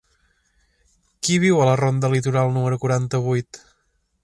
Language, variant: Catalan, Central